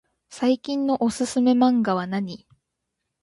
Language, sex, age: Japanese, female, 19-29